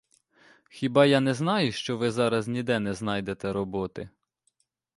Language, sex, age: Ukrainian, male, 30-39